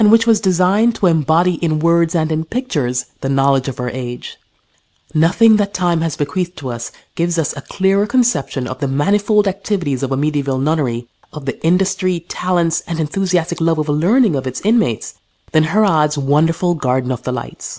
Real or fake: real